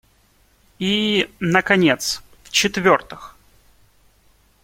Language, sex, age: Russian, male, 19-29